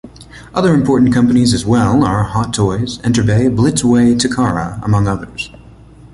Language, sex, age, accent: English, male, 19-29, United States English